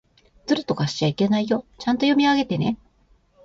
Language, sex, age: Japanese, female, 50-59